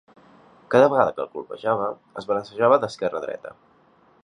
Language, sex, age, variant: Catalan, male, 19-29, Central